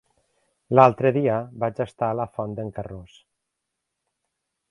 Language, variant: Catalan, Nord-Occidental